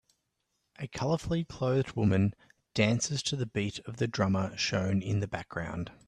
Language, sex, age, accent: English, male, 30-39, Australian English